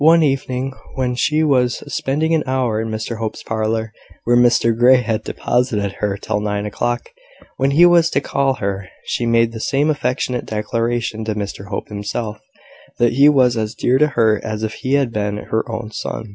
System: none